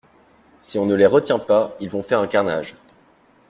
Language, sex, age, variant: French, male, 19-29, Français de métropole